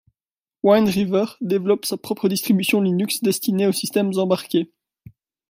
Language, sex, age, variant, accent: French, male, 19-29, Français d'Europe, Français de Belgique